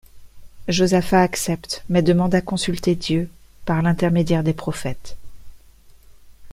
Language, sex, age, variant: French, female, 40-49, Français de métropole